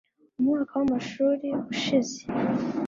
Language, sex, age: Kinyarwanda, female, 19-29